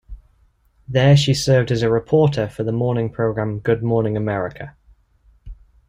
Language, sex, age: English, male, 30-39